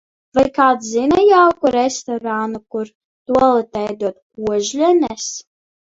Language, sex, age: Latvian, female, under 19